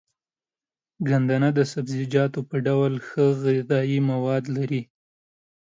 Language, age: Pashto, 19-29